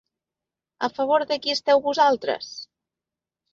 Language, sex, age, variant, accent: Catalan, female, 40-49, Central, central